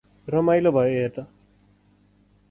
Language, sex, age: Nepali, male, 30-39